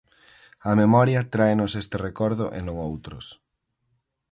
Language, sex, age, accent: Galician, male, 19-29, Oriental (común en zona oriental)